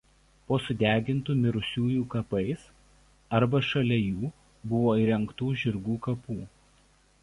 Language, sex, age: Lithuanian, male, 30-39